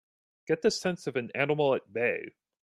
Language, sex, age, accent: English, male, 30-39, United States English